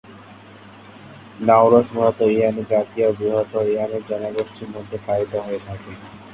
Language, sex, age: Bengali, male, under 19